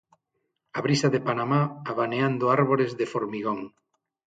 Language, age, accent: Galician, 50-59, Atlántico (seseo e gheada); Normativo (estándar)